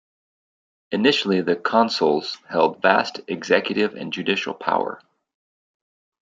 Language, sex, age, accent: English, male, 50-59, United States English